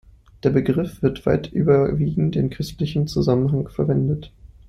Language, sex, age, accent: German, male, 19-29, Deutschland Deutsch